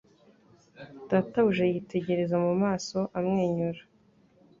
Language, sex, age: Kinyarwanda, female, 19-29